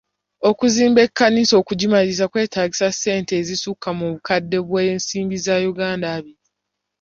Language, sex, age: Ganda, female, 19-29